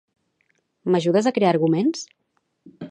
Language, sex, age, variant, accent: Catalan, female, 40-49, Central, central